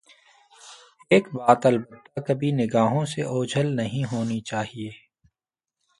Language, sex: Urdu, male